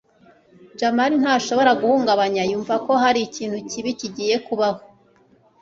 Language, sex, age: Kinyarwanda, female, 19-29